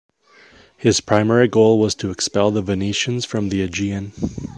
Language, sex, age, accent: English, male, 30-39, United States English